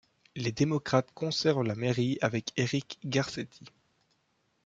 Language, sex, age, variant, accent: French, male, 19-29, Français d'Europe, Français de Belgique